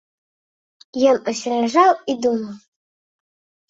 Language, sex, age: Belarusian, female, 30-39